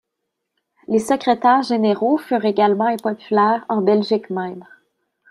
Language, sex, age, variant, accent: French, female, 19-29, Français d'Amérique du Nord, Français du Canada